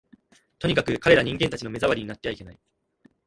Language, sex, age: Japanese, male, 19-29